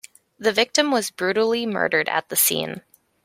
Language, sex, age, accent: English, female, 19-29, Canadian English